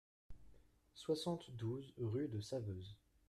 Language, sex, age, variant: French, male, under 19, Français de métropole